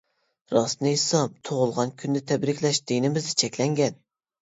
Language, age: Uyghur, 19-29